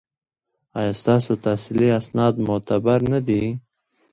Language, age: Pashto, 19-29